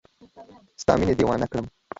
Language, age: Pashto, 19-29